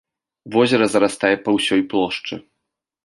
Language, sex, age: Belarusian, male, 19-29